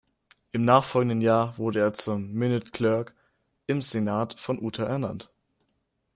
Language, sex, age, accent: German, male, under 19, Deutschland Deutsch